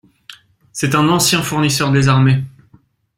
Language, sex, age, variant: French, male, 30-39, Français de métropole